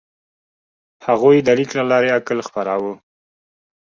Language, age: Pashto, 30-39